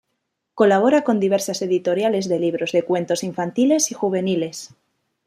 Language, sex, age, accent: Spanish, female, 19-29, España: Norte peninsular (Asturias, Castilla y León, Cantabria, País Vasco, Navarra, Aragón, La Rioja, Guadalajara, Cuenca)